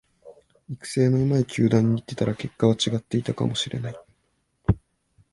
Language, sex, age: Japanese, male, 19-29